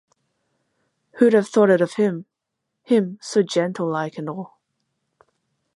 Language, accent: English, Australian English